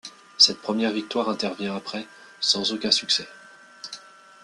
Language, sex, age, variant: French, male, 30-39, Français de métropole